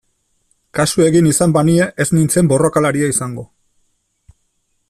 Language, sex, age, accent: Basque, male, 40-49, Erdialdekoa edo Nafarra (Gipuzkoa, Nafarroa)